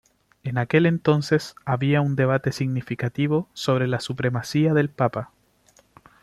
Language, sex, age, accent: Spanish, male, 19-29, Chileno: Chile, Cuyo